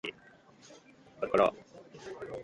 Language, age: English, 19-29